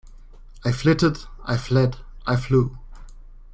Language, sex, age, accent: English, male, 30-39, England English